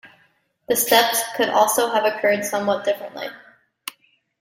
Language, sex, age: English, female, 19-29